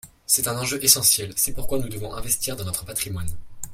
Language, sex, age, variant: French, male, under 19, Français de métropole